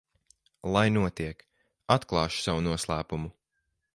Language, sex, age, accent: Latvian, male, 19-29, Riga